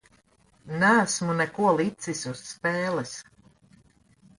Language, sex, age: Latvian, female, 50-59